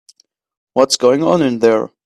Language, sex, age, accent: English, male, 19-29, United States English